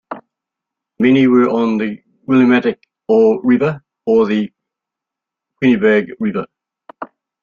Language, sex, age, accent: English, male, 70-79, Australian English